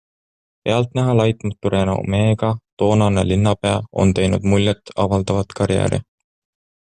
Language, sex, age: Estonian, male, 19-29